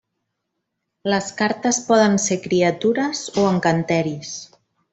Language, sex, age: Catalan, female, 40-49